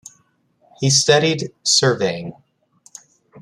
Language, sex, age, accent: English, male, 40-49, United States English